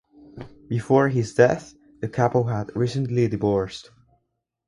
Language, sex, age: English, male, under 19